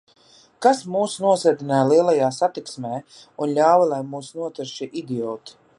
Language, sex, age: Latvian, female, 30-39